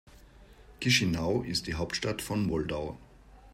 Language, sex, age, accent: German, male, 50-59, Österreichisches Deutsch